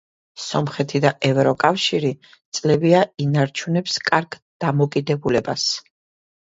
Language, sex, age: Georgian, female, 40-49